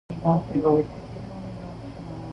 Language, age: English, 19-29